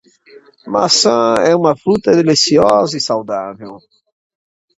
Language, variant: Portuguese, Portuguese (Brasil)